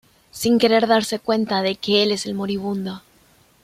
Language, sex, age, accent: Spanish, female, 19-29, Rioplatense: Argentina, Uruguay, este de Bolivia, Paraguay